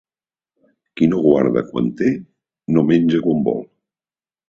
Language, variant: Catalan, Central